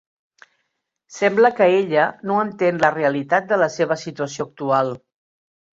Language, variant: Catalan, Central